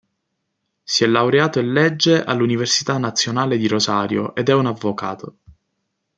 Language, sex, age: Italian, male, 19-29